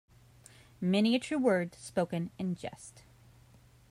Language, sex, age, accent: English, female, 30-39, United States English